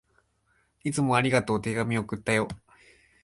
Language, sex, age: Japanese, male, 19-29